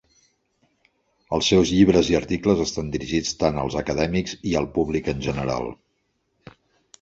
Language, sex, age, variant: Catalan, male, 40-49, Central